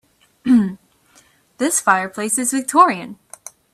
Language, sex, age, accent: English, female, 19-29, United States English